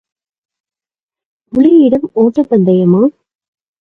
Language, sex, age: Tamil, female, 19-29